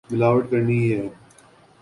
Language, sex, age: Urdu, male, 19-29